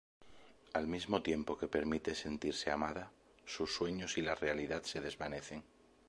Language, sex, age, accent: Spanish, male, 30-39, España: Sur peninsular (Andalucia, Extremadura, Murcia)